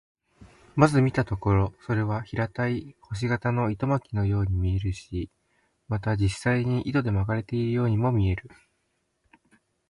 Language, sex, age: Japanese, male, 19-29